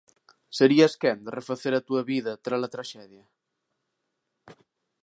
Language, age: Galician, 40-49